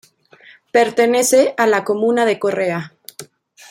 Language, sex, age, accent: Spanish, female, 19-29, México